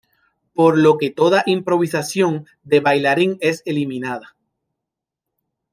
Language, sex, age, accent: Spanish, male, 40-49, Caribe: Cuba, Venezuela, Puerto Rico, República Dominicana, Panamá, Colombia caribeña, México caribeño, Costa del golfo de México